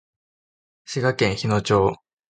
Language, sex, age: Japanese, male, 19-29